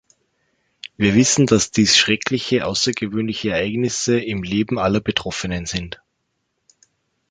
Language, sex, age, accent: German, male, 30-39, Österreichisches Deutsch